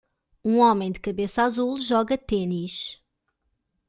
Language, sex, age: Portuguese, female, 30-39